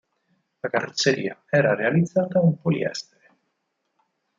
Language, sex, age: Italian, male, 30-39